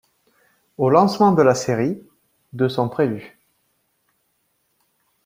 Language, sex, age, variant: French, male, 30-39, Français de métropole